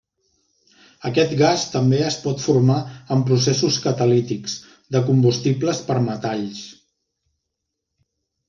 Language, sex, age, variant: Catalan, male, 50-59, Central